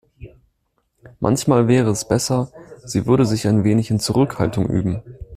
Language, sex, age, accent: German, male, 19-29, Deutschland Deutsch